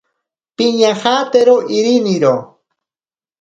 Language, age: Ashéninka Perené, 40-49